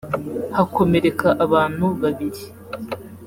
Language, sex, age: Kinyarwanda, female, under 19